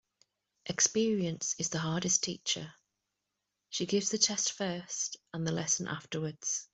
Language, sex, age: English, female, 30-39